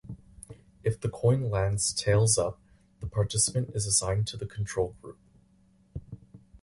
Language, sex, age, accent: English, male, 19-29, Canadian English